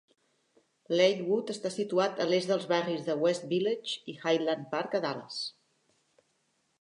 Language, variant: Catalan, Central